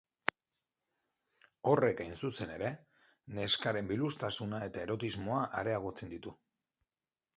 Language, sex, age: Basque, male, 50-59